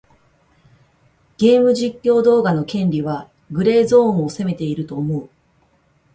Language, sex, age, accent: Japanese, female, 40-49, 関西弁